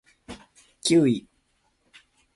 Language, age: Japanese, 19-29